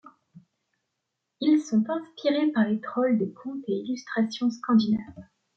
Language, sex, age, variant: French, female, 19-29, Français de métropole